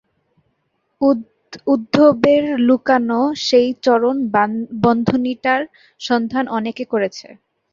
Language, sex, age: Bengali, female, 19-29